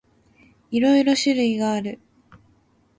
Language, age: Japanese, 19-29